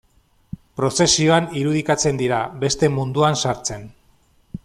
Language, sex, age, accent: Basque, male, 40-49, Mendebalekoa (Araba, Bizkaia, Gipuzkoako mendebaleko herri batzuk)